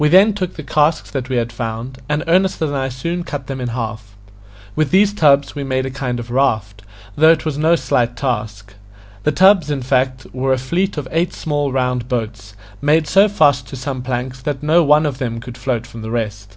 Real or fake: real